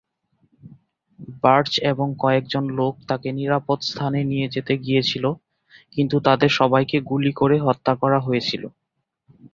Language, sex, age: Bengali, male, 19-29